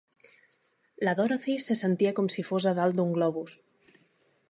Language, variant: Catalan, Nord-Occidental